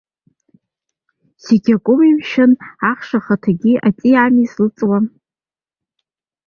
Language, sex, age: Abkhazian, female, 30-39